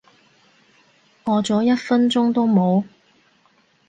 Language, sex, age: Cantonese, female, 30-39